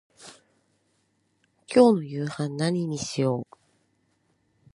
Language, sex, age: Japanese, female, 40-49